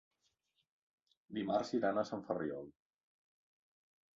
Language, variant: Catalan, Central